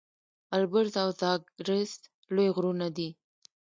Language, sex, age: Pashto, female, 19-29